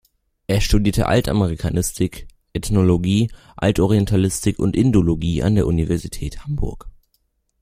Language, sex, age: German, male, under 19